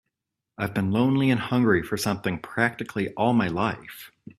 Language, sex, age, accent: English, male, 19-29, United States English